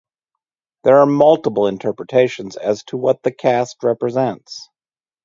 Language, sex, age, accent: English, male, 30-39, United States English